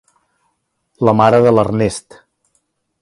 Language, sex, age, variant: Catalan, male, 60-69, Central